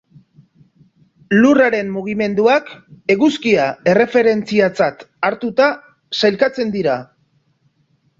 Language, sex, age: Basque, male, 40-49